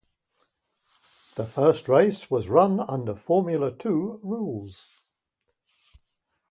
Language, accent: English, England English